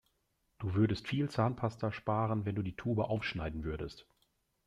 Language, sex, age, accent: German, male, 40-49, Deutschland Deutsch